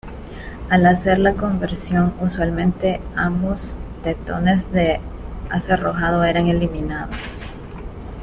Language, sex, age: Spanish, female, 19-29